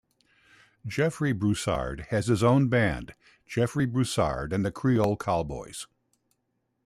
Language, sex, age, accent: English, male, 60-69, United States English